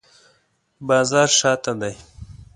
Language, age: Pashto, 19-29